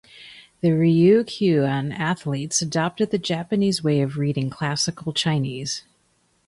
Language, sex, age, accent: English, female, 40-49, United States English